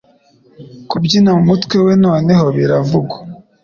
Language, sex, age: Kinyarwanda, male, under 19